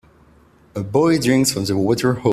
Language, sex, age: English, male, 19-29